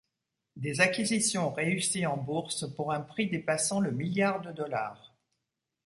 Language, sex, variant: French, female, Français de métropole